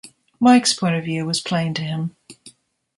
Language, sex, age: English, female, 60-69